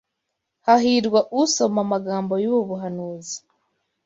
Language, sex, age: Kinyarwanda, female, 19-29